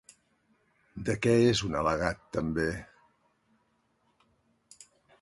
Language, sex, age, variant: Catalan, male, 60-69, Central